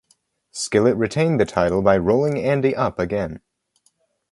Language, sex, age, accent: English, male, 19-29, United States English